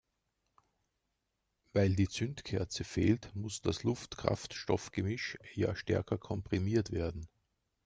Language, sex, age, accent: German, male, 40-49, Österreichisches Deutsch